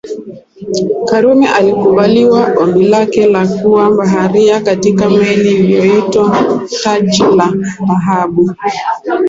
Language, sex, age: Swahili, female, 19-29